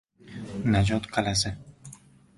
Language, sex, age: Uzbek, male, 19-29